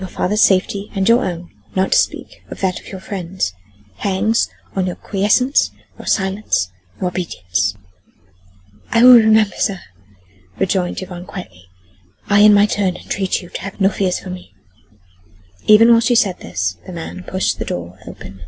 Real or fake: real